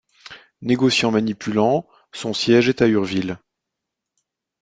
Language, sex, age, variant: French, male, 40-49, Français de métropole